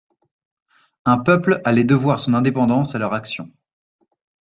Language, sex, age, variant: French, male, 30-39, Français de métropole